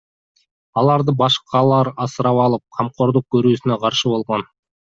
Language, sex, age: Kyrgyz, male, 40-49